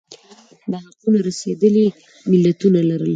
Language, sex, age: Pashto, female, 30-39